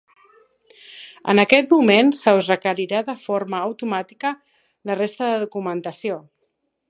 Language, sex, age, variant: Catalan, female, 40-49, Central